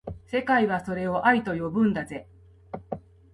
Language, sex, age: Japanese, female, 60-69